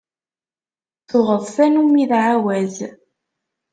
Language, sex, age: Kabyle, female, 19-29